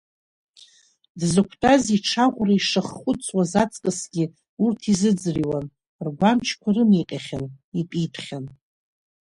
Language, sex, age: Abkhazian, female, 40-49